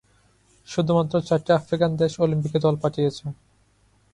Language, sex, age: Bengali, male, 19-29